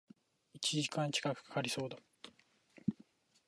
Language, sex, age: Japanese, male, 19-29